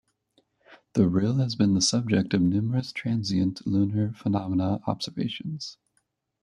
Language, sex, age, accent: English, male, 19-29, United States English